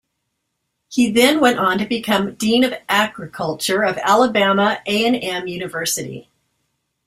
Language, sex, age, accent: English, female, 50-59, United States English